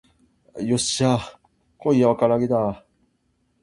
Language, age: Japanese, 19-29